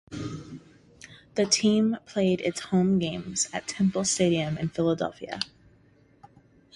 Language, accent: English, United States English